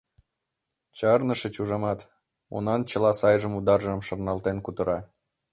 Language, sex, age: Mari, male, 19-29